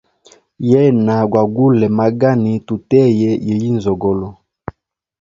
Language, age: Hemba, 19-29